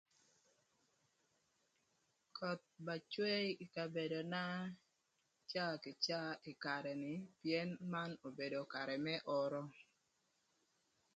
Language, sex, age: Thur, female, 30-39